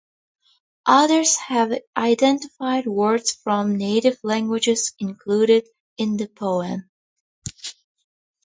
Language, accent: English, United States English